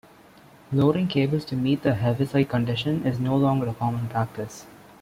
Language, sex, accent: English, male, India and South Asia (India, Pakistan, Sri Lanka)